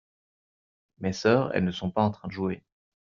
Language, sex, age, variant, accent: French, male, 30-39, Français d'Europe, Français de Belgique